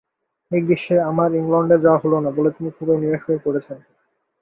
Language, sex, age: Bengali, male, 19-29